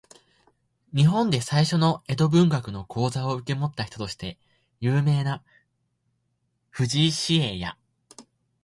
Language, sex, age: Japanese, male, 19-29